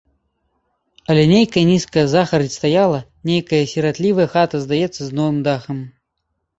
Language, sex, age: Belarusian, male, 19-29